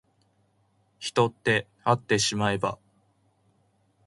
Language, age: Japanese, 19-29